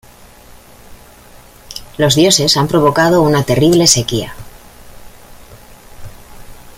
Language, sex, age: Spanish, female, 40-49